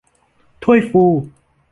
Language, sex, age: Thai, male, 19-29